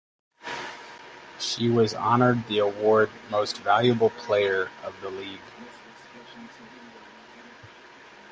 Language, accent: English, United States English